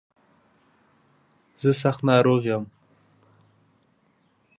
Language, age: Pashto, 30-39